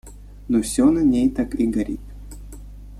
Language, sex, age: Russian, male, 19-29